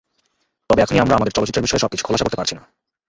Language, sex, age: Bengali, male, 19-29